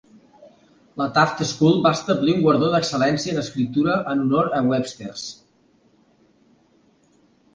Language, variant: Catalan, Central